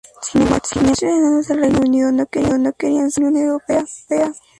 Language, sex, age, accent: Spanish, female, under 19, México